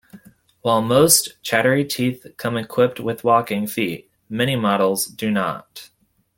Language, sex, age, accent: English, male, 19-29, United States English